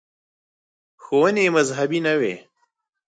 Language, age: Pashto, 30-39